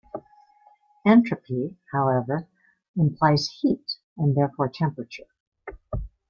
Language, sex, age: English, female, 60-69